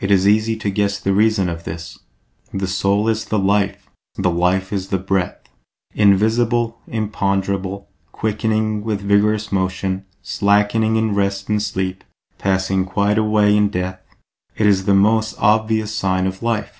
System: none